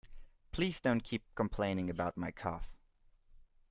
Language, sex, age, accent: English, male, 19-29, United States English